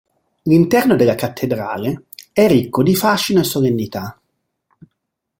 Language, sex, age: Italian, male, 50-59